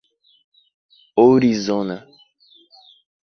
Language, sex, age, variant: Portuguese, male, under 19, Portuguese (Brasil)